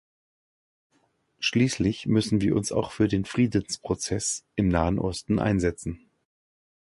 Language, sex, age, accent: German, male, 50-59, Deutschland Deutsch